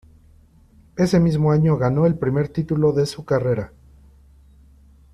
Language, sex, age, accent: Spanish, male, 30-39, México